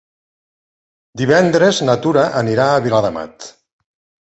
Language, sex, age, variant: Catalan, male, 50-59, Nord-Occidental